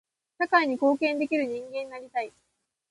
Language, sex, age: Japanese, female, 19-29